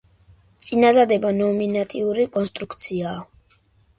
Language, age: Georgian, under 19